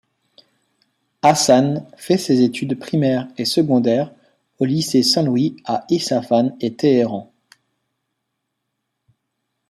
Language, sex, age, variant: French, male, 30-39, Français de métropole